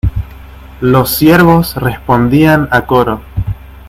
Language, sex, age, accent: Spanish, male, 19-29, Rioplatense: Argentina, Uruguay, este de Bolivia, Paraguay